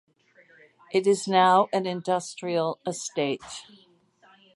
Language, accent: English, Canadian English